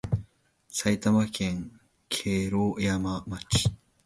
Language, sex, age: Japanese, male, 19-29